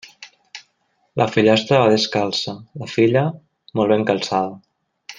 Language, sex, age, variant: Catalan, male, 19-29, Nord-Occidental